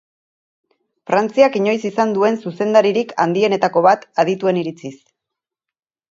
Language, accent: Basque, Erdialdekoa edo Nafarra (Gipuzkoa, Nafarroa)